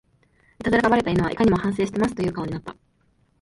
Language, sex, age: Japanese, female, 19-29